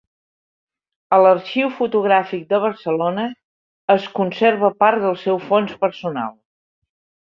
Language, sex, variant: Catalan, female, Central